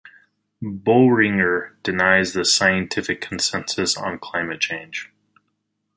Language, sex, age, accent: English, male, 30-39, United States English